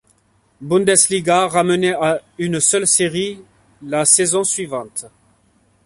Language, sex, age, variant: French, male, 40-49, Français de métropole